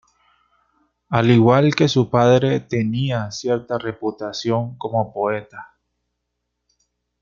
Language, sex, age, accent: Spanish, male, 30-39, Andino-Pacífico: Colombia, Perú, Ecuador, oeste de Bolivia y Venezuela andina